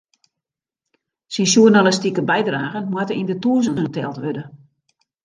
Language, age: Western Frisian, 60-69